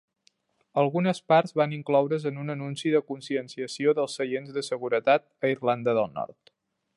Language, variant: Catalan, Central